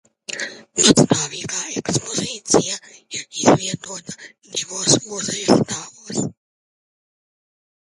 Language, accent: Latvian, bez akcenta